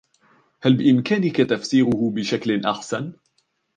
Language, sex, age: Arabic, male, 19-29